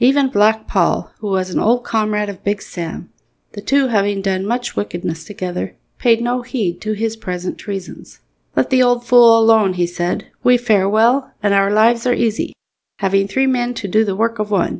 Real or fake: real